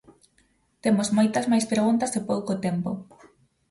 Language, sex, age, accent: Galician, female, 19-29, Normativo (estándar)